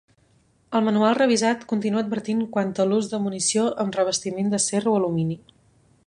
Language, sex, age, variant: Catalan, female, 19-29, Central